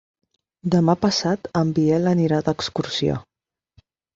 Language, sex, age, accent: Catalan, female, 19-29, aprenent (recent, des del castellà)